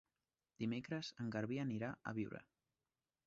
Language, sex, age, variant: Catalan, male, 19-29, Nord-Occidental